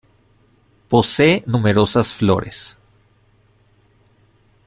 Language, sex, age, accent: Spanish, male, 40-49, México